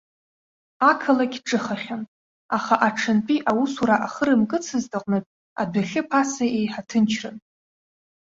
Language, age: Abkhazian, 19-29